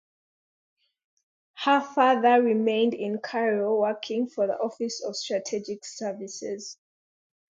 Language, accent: English, Ugandan english